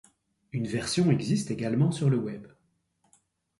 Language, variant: French, Français de métropole